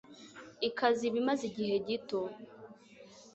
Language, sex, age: Kinyarwanda, female, under 19